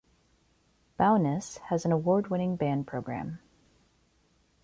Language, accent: English, United States English